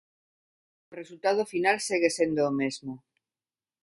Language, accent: Galician, Neofalante